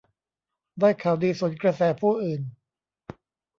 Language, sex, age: Thai, male, 50-59